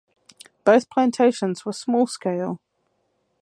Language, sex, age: English, female, 30-39